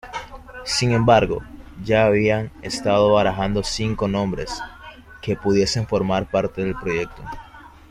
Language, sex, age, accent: Spanish, male, 19-29, México